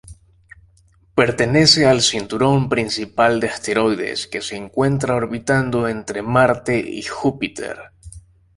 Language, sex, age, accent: Spanish, male, 19-29, Caribe: Cuba, Venezuela, Puerto Rico, República Dominicana, Panamá, Colombia caribeña, México caribeño, Costa del golfo de México